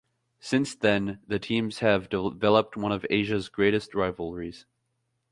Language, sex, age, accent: English, male, 19-29, United States English